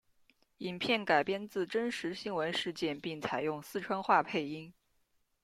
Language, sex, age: Chinese, female, 19-29